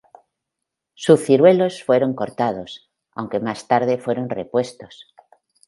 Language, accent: Spanish, España: Centro-Sur peninsular (Madrid, Toledo, Castilla-La Mancha)